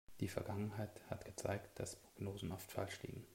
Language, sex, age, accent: German, male, 30-39, Deutschland Deutsch